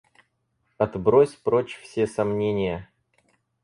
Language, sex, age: Russian, male, 19-29